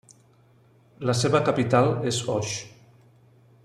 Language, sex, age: Catalan, male, 40-49